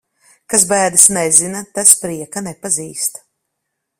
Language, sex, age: Latvian, female, 30-39